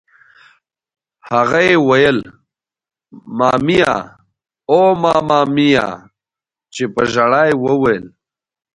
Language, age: Pashto, 19-29